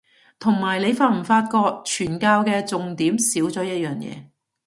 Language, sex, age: Cantonese, female, 40-49